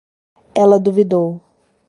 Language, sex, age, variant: Portuguese, female, 30-39, Portuguese (Brasil)